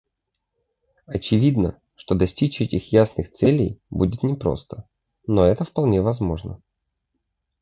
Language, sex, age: Russian, male, 30-39